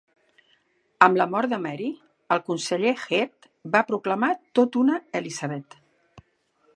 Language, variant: Catalan, Central